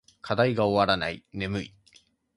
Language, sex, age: Japanese, male, 19-29